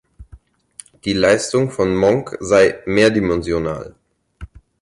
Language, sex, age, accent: German, male, 19-29, Deutschland Deutsch